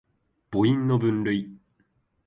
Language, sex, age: Japanese, male, 19-29